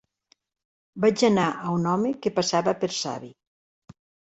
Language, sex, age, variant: Catalan, female, 60-69, Nord-Occidental